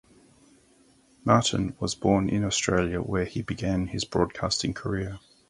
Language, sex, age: English, male, 40-49